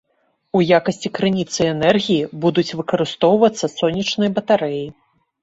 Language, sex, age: Belarusian, female, 30-39